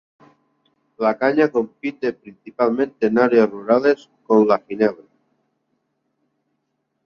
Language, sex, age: Spanish, male, 30-39